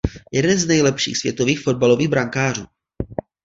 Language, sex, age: Czech, male, 19-29